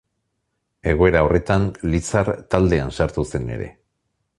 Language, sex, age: Basque, male, 50-59